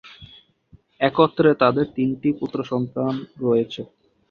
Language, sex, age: Bengali, male, 19-29